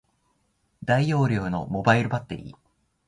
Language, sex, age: Japanese, male, 19-29